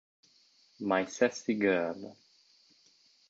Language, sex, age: Italian, male, 30-39